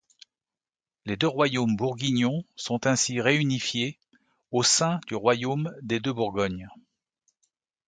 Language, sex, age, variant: French, male, 50-59, Français de métropole